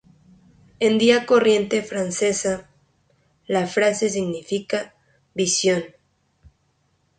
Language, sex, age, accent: Spanish, female, 19-29, México